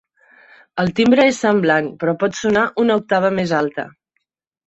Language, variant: Catalan, Central